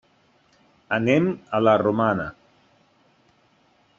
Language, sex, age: Catalan, male, 50-59